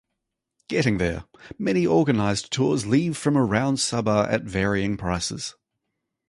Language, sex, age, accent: English, male, 30-39, New Zealand English